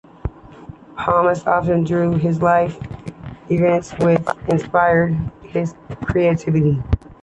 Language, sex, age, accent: English, female, 30-39, United States English